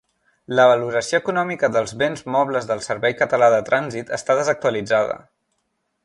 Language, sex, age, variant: Catalan, male, 19-29, Central